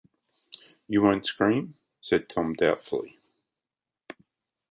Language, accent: English, Australian English